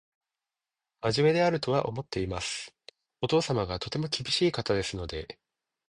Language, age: Japanese, 30-39